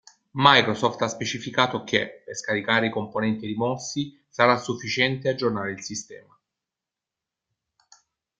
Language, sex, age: Italian, male, 40-49